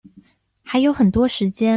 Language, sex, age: Chinese, female, 19-29